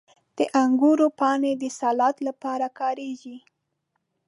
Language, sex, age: Pashto, female, 19-29